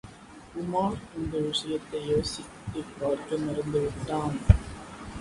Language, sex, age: Tamil, male, 19-29